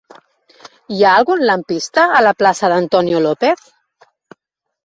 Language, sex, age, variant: Catalan, female, 40-49, Central